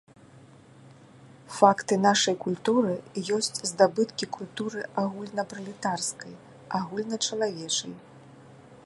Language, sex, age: Belarusian, female, 60-69